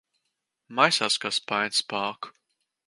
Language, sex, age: Latvian, male, under 19